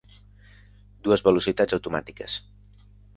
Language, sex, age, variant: Catalan, male, under 19, Central